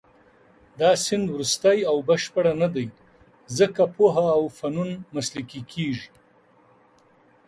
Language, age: Pashto, 50-59